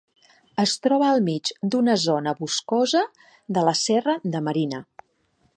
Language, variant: Catalan, Nord-Occidental